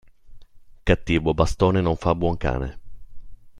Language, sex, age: Italian, male, 19-29